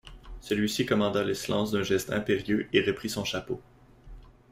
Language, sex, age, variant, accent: French, male, 19-29, Français d'Amérique du Nord, Français du Canada